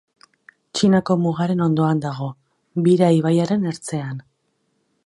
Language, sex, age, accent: Basque, female, 40-49, Erdialdekoa edo Nafarra (Gipuzkoa, Nafarroa)